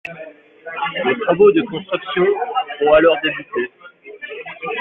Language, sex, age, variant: French, male, 19-29, Français de métropole